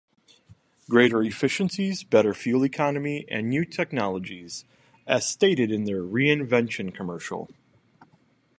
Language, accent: English, United States English